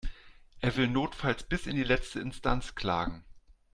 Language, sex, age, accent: German, male, 40-49, Deutschland Deutsch